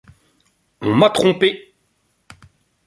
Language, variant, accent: French, Français d'Europe, Français de Belgique